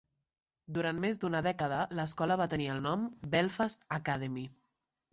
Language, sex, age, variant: Catalan, female, 19-29, Central